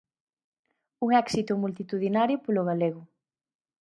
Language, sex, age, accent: Galician, female, 19-29, Central (gheada); Normativo (estándar)